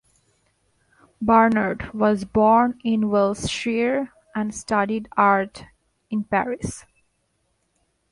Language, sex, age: English, female, 19-29